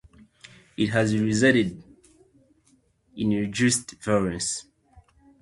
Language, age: English, 19-29